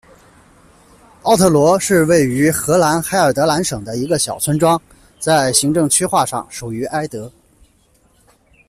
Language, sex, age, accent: Chinese, male, 30-39, 出生地：江苏省